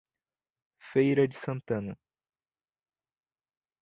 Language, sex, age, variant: Portuguese, male, 19-29, Portuguese (Brasil)